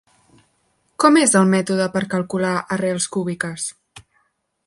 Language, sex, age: Catalan, female, 19-29